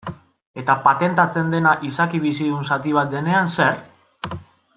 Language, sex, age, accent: Basque, male, 19-29, Mendebalekoa (Araba, Bizkaia, Gipuzkoako mendebaleko herri batzuk)